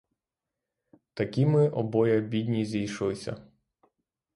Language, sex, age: Ukrainian, male, 30-39